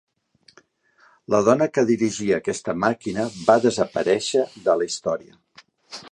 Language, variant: Catalan, Central